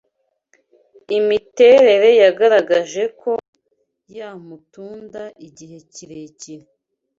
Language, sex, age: Kinyarwanda, female, 19-29